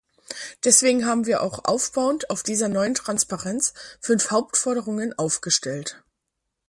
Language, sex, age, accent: German, female, 19-29, Deutschland Deutsch